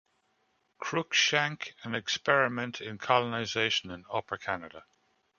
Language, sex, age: English, male, 40-49